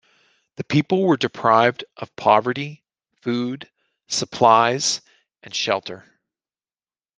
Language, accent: English, Canadian English